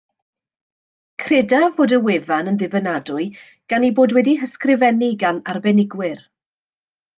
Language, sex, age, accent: Welsh, female, 50-59, Y Deyrnas Unedig Cymraeg